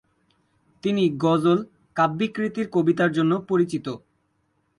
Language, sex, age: Bengali, male, under 19